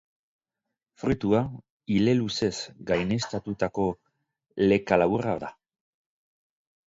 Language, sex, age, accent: Basque, male, 50-59, Mendebalekoa (Araba, Bizkaia, Gipuzkoako mendebaleko herri batzuk)